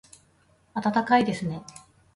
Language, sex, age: Japanese, female, 30-39